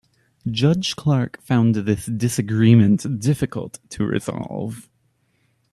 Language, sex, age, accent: English, male, 19-29, United States English